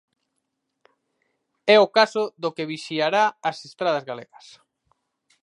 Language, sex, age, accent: Galician, male, 19-29, Central (gheada)